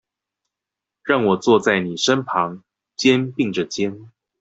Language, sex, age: Chinese, male, 19-29